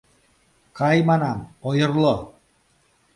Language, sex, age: Mari, male, 60-69